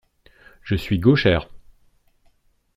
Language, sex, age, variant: French, male, 40-49, Français de métropole